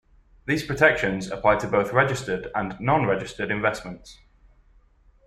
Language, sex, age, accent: English, male, 19-29, England English